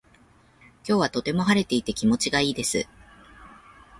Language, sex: Japanese, female